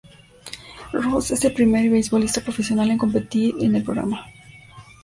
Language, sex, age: Spanish, female, under 19